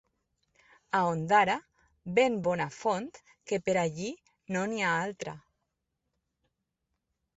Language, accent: Catalan, valencià